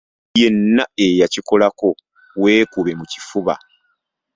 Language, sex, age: Ganda, male, 30-39